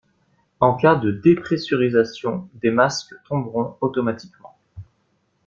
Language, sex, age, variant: French, male, 19-29, Français de métropole